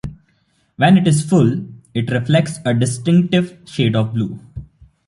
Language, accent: English, India and South Asia (India, Pakistan, Sri Lanka)